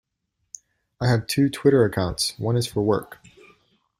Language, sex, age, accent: English, male, 19-29, United States English